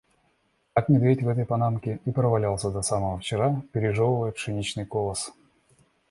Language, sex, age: Russian, male, 40-49